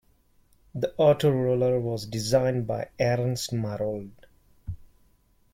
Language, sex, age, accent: English, male, 30-39, India and South Asia (India, Pakistan, Sri Lanka)